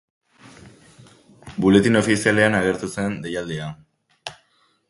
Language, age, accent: Basque, under 19, Erdialdekoa edo Nafarra (Gipuzkoa, Nafarroa)